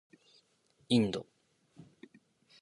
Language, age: Japanese, 19-29